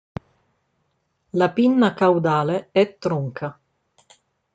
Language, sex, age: Italian, female, 30-39